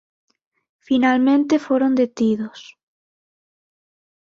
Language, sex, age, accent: Galician, female, 19-29, Atlántico (seseo e gheada); Normativo (estándar)